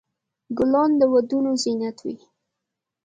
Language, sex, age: Pashto, female, 19-29